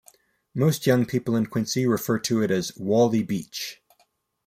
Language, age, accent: English, 19-29, United States English